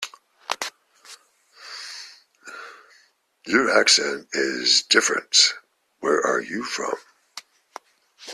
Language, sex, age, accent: English, male, 50-59, England English